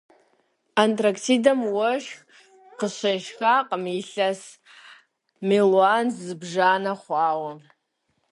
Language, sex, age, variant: Kabardian, female, 30-39, Адыгэбзэ (Къэбэрдей, Кирил, псоми зэдай)